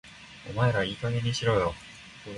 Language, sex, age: Japanese, male, 19-29